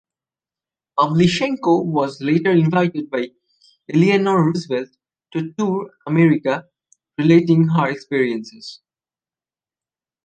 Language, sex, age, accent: English, male, 19-29, India and South Asia (India, Pakistan, Sri Lanka)